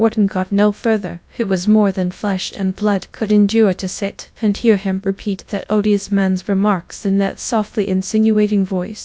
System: TTS, GradTTS